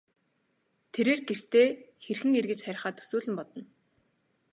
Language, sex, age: Mongolian, female, 19-29